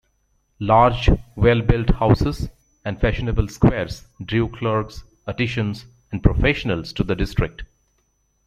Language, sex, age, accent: English, male, 40-49, United States English